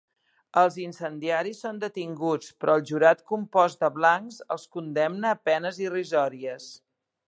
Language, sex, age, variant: Catalan, female, 50-59, Central